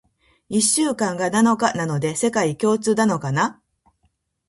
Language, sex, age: Japanese, female, 50-59